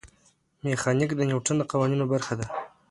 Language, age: Pashto, 19-29